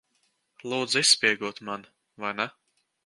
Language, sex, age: Latvian, male, under 19